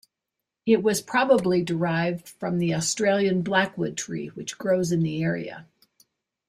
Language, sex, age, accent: English, female, 60-69, United States English